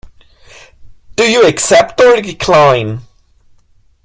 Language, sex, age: English, male, 19-29